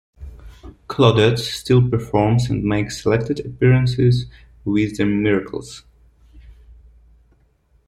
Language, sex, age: English, male, 19-29